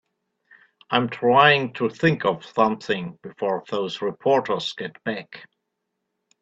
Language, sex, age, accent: English, male, 60-69, England English